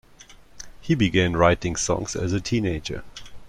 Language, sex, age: English, male, 30-39